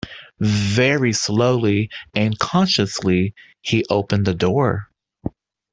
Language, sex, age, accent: English, male, 30-39, United States English